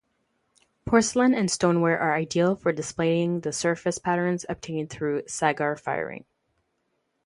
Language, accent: English, Canadian English